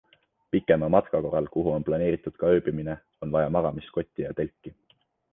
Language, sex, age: Estonian, male, 19-29